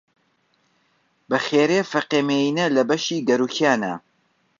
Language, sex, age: Central Kurdish, male, 30-39